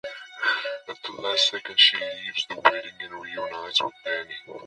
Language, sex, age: English, male, 40-49